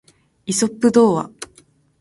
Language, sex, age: Japanese, female, 19-29